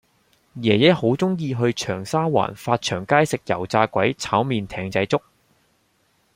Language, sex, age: Cantonese, male, 19-29